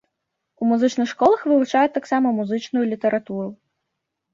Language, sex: Belarusian, female